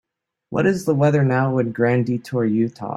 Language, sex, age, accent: English, male, 19-29, United States English